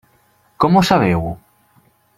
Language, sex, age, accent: Catalan, male, 19-29, valencià